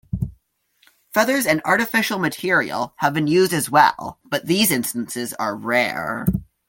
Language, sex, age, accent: English, male, under 19, Canadian English